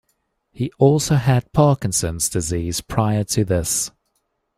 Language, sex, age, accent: English, male, 30-39, Southern African (South Africa, Zimbabwe, Namibia)